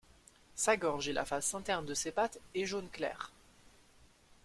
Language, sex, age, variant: French, male, 19-29, Français de métropole